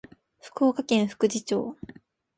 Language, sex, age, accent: Japanese, female, under 19, 標準語